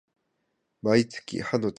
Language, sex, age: Japanese, male, 30-39